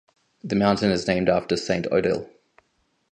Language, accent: English, Australian English